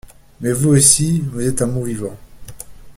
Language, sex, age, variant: French, male, 19-29, Français de métropole